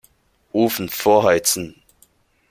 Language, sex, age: German, male, 19-29